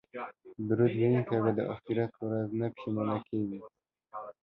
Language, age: Pashto, under 19